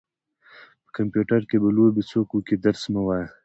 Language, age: Pashto, 19-29